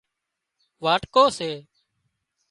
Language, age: Wadiyara Koli, 30-39